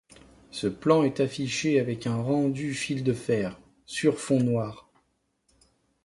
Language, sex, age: French, male, 30-39